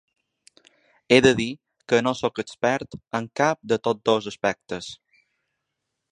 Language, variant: Catalan, Balear